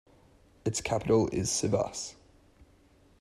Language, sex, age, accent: English, male, 19-29, Australian English